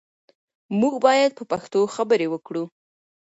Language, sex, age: Pashto, female, 30-39